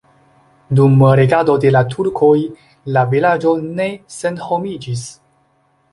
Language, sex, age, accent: Esperanto, male, 30-39, Internacia